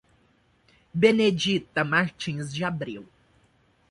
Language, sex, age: Portuguese, male, 19-29